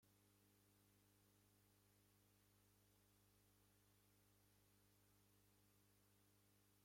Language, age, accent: Chinese, 19-29, 出生地：四川省